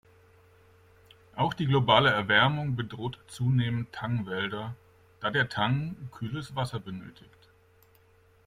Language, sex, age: German, male, 40-49